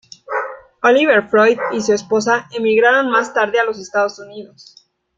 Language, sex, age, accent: Spanish, female, 30-39, México